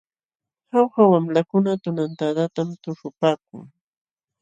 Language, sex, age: Jauja Wanca Quechua, female, 70-79